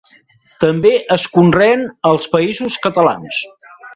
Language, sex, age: Catalan, male, 60-69